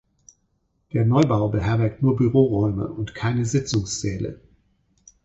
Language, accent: German, Deutschland Deutsch